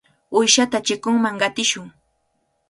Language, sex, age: Cajatambo North Lima Quechua, female, 19-29